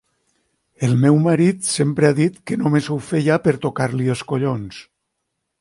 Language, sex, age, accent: Catalan, male, 60-69, valencià